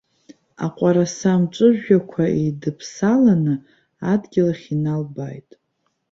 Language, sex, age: Abkhazian, female, 40-49